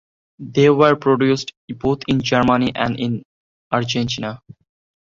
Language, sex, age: English, male, 19-29